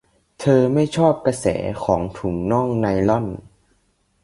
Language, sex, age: Thai, male, 19-29